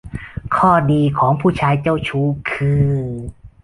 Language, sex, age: Thai, male, 19-29